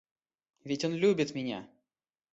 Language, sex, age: Russian, male, 19-29